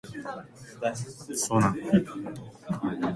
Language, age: Japanese, 19-29